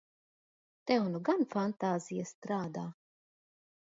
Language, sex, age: Latvian, female, 40-49